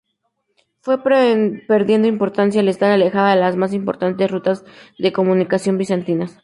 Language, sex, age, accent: Spanish, female, 19-29, México